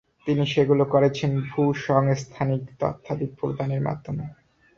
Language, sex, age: Bengali, male, 19-29